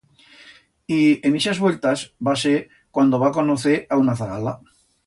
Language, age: Aragonese, 60-69